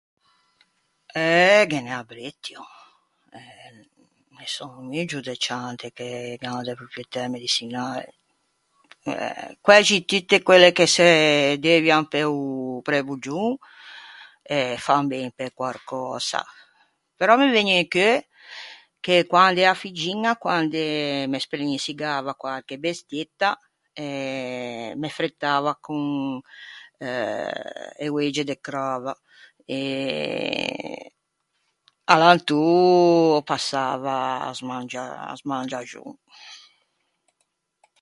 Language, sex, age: Ligurian, female, 60-69